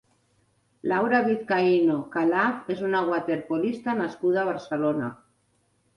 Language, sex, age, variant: Catalan, female, 60-69, Central